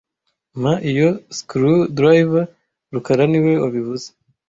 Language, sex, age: Kinyarwanda, male, 19-29